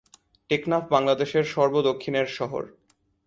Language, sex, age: Bengali, male, 19-29